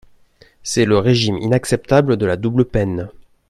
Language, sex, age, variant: French, male, 19-29, Français de métropole